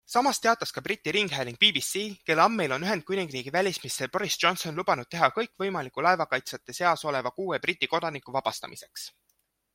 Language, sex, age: Estonian, male, 19-29